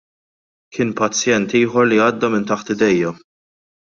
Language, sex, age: Maltese, male, 19-29